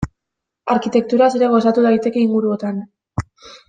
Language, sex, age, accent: Basque, female, 19-29, Mendebalekoa (Araba, Bizkaia, Gipuzkoako mendebaleko herri batzuk)